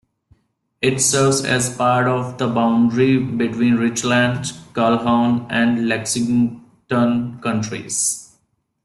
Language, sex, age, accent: English, male, 19-29, India and South Asia (India, Pakistan, Sri Lanka)